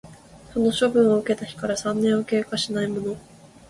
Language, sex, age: Japanese, female, 19-29